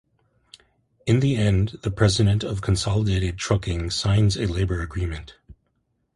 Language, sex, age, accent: English, male, 40-49, United States English